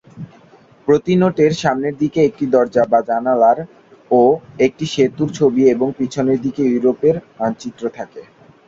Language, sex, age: Bengali, male, 19-29